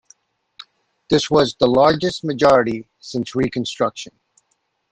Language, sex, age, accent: English, male, 60-69, United States English